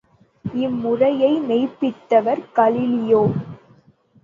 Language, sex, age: Tamil, female, 19-29